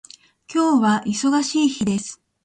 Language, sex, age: Japanese, female, 30-39